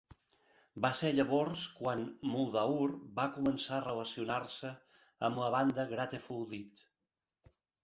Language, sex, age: Catalan, male, 50-59